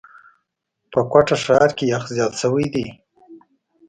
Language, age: Pashto, under 19